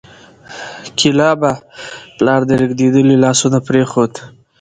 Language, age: Pashto, under 19